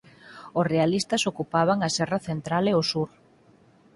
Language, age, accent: Galician, 40-49, Oriental (común en zona oriental)